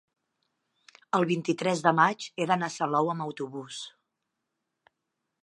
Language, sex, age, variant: Catalan, female, 40-49, Central